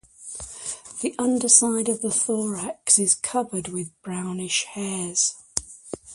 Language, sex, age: English, female, 60-69